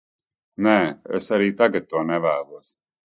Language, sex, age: Latvian, male, 40-49